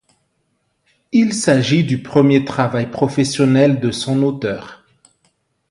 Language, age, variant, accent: French, 40-49, Français d'Afrique subsaharienne et des îles africaines, Français de Madagascar